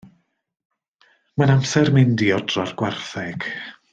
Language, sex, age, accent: Welsh, male, 30-39, Y Deyrnas Unedig Cymraeg